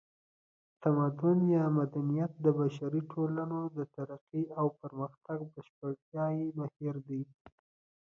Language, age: Pashto, 19-29